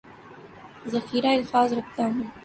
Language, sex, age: Urdu, female, 19-29